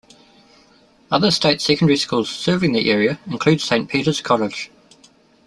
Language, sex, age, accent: English, male, 30-39, New Zealand English